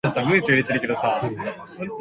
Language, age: English, under 19